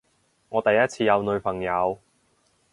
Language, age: Cantonese, 19-29